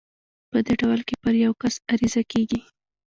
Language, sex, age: Pashto, female, 19-29